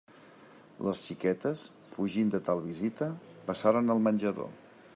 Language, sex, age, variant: Catalan, male, 60-69, Central